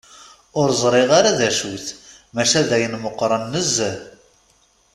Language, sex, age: Kabyle, male, 30-39